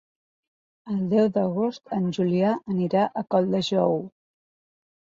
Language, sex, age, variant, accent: Catalan, female, 60-69, Central, central